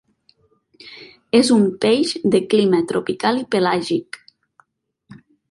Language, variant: Catalan, Nord-Occidental